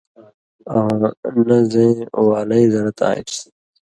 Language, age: Indus Kohistani, 30-39